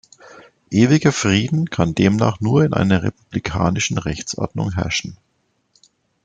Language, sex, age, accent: German, male, 40-49, Deutschland Deutsch